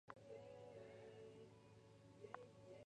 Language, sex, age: Japanese, male, 19-29